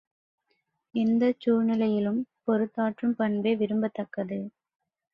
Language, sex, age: Tamil, female, under 19